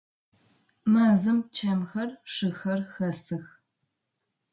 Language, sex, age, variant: Adyghe, female, 30-39, Адыгабзэ (Кирил, пстэумэ зэдыряе)